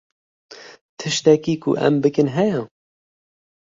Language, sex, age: Kurdish, male, 30-39